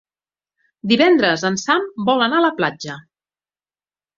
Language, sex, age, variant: Catalan, female, 50-59, Central